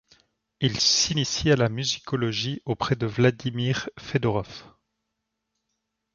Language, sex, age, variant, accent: French, male, 30-39, Français d'Europe, Français de Suisse